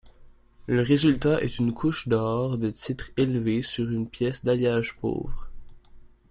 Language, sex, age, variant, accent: French, male, under 19, Français d'Amérique du Nord, Français du Canada